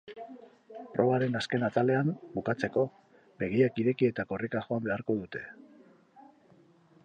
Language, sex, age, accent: Basque, male, 50-59, Mendebalekoa (Araba, Bizkaia, Gipuzkoako mendebaleko herri batzuk)